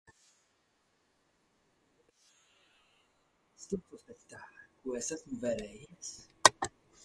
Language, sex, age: Latvian, male, 30-39